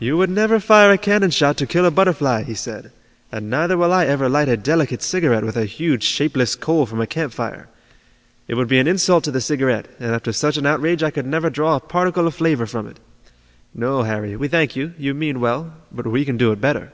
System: none